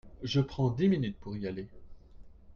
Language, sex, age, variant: French, male, 30-39, Français de métropole